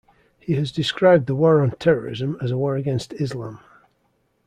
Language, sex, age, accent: English, male, 40-49, England English